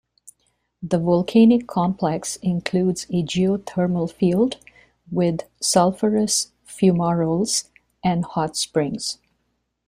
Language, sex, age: English, female, 50-59